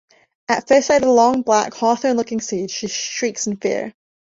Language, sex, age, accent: English, female, 19-29, England English